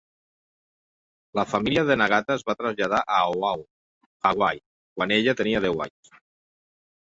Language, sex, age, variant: Catalan, male, 50-59, Central